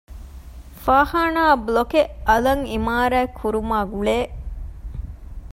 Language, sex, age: Divehi, female, 30-39